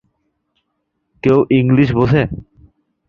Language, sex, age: Bengali, male, 19-29